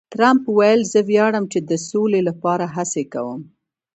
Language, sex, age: Pashto, female, 19-29